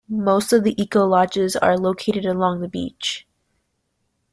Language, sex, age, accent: English, female, under 19, United States English